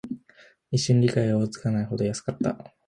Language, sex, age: Japanese, male, under 19